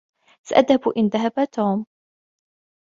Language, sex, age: Arabic, female, 19-29